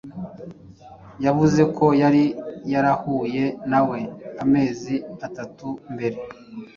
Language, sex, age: Kinyarwanda, male, 40-49